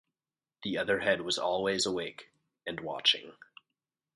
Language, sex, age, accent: English, male, 19-29, United States English